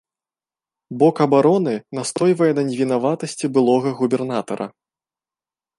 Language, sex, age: Belarusian, male, 19-29